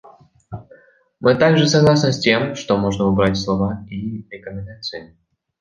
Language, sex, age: Russian, male, 19-29